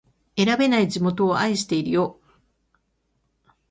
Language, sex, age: Japanese, female, 50-59